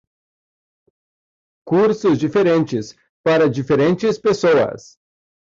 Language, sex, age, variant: Portuguese, male, 30-39, Portuguese (Brasil)